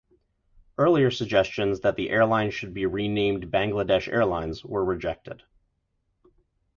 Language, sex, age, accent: English, male, 30-39, United States English